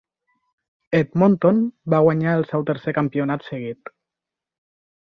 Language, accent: Catalan, occidental